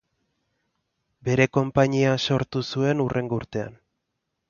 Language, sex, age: Basque, male, 30-39